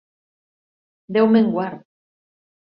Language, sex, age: Catalan, female, 50-59